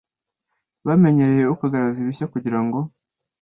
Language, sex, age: Kinyarwanda, male, under 19